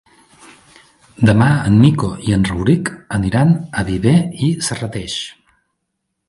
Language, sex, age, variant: Catalan, male, 40-49, Central